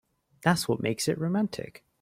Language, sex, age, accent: English, male, 19-29, England English